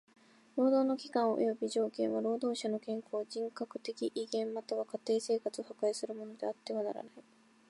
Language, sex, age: Japanese, female, 19-29